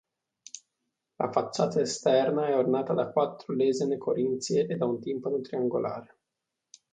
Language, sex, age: Italian, male, 19-29